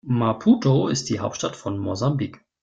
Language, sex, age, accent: German, male, 30-39, Deutschland Deutsch